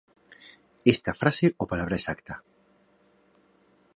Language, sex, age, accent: Spanish, male, 40-49, España: Norte peninsular (Asturias, Castilla y León, Cantabria, País Vasco, Navarra, Aragón, La Rioja, Guadalajara, Cuenca)